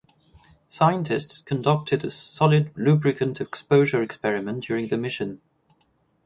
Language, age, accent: English, 19-29, England English